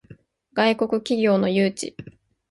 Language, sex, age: Japanese, female, 19-29